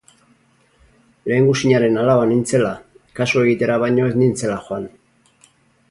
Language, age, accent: Basque, 60-69, Erdialdekoa edo Nafarra (Gipuzkoa, Nafarroa)